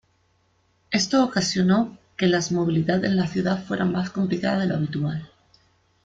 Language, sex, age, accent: Spanish, female, 30-39, España: Centro-Sur peninsular (Madrid, Toledo, Castilla-La Mancha)